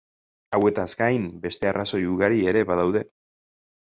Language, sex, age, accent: Basque, male, 30-39, Mendebalekoa (Araba, Bizkaia, Gipuzkoako mendebaleko herri batzuk)